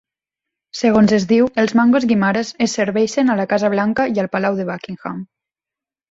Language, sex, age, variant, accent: Catalan, female, 19-29, Nord-Occidental, Tortosí